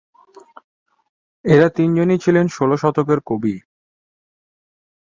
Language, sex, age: Bengali, male, 30-39